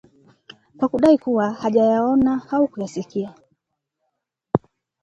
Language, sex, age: Swahili, female, 19-29